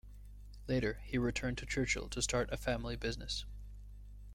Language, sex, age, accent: English, male, 19-29, United States English